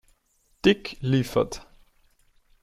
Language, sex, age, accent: German, male, 19-29, Österreichisches Deutsch